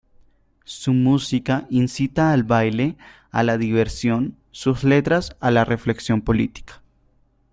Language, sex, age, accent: Spanish, male, under 19, Andino-Pacífico: Colombia, Perú, Ecuador, oeste de Bolivia y Venezuela andina